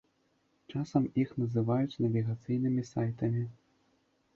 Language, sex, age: Belarusian, male, 19-29